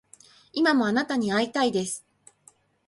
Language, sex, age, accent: Japanese, female, 40-49, 標準語